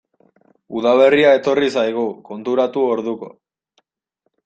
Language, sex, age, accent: Basque, male, 19-29, Mendebalekoa (Araba, Bizkaia, Gipuzkoako mendebaleko herri batzuk)